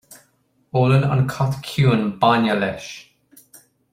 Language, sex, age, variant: Irish, male, 19-29, Gaeilge na Mumhan